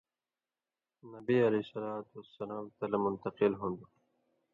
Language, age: Indus Kohistani, 19-29